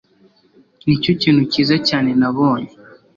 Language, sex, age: Kinyarwanda, male, under 19